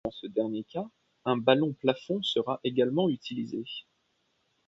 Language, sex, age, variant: French, male, 19-29, Français de métropole